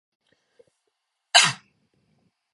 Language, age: Korean, 19-29